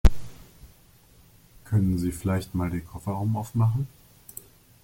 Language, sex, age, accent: German, male, 30-39, Deutschland Deutsch